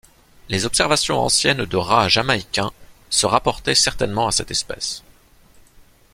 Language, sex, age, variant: French, male, 30-39, Français de métropole